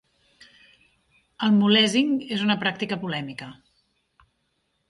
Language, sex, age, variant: Catalan, female, 40-49, Central